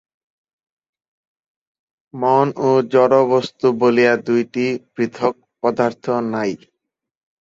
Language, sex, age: Bengali, male, 19-29